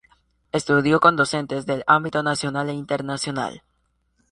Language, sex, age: Spanish, male, under 19